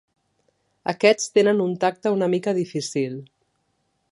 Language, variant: Catalan, Central